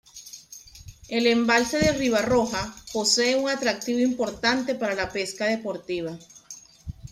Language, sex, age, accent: Spanish, female, 40-49, Caribe: Cuba, Venezuela, Puerto Rico, República Dominicana, Panamá, Colombia caribeña, México caribeño, Costa del golfo de México